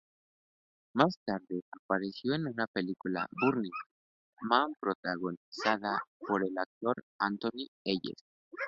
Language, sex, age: Spanish, male, 19-29